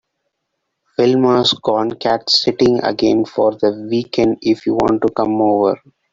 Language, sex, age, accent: English, male, 19-29, India and South Asia (India, Pakistan, Sri Lanka)